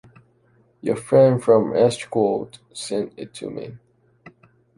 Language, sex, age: English, male, 19-29